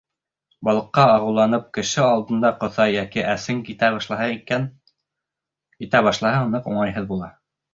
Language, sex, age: Bashkir, male, under 19